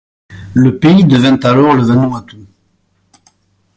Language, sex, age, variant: French, male, 50-59, Français de métropole